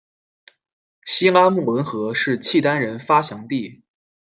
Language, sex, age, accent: Chinese, male, 19-29, 出生地：辽宁省